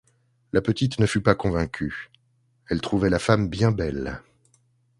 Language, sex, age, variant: French, male, 40-49, Français de métropole